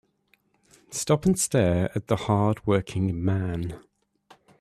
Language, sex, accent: English, male, England English